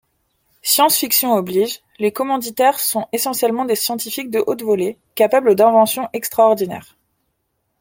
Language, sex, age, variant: French, female, 19-29, Français de métropole